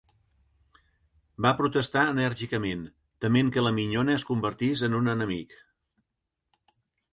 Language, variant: Catalan, Central